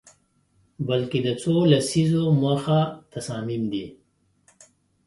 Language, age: Pashto, 30-39